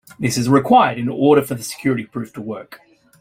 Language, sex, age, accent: English, male, 40-49, Australian English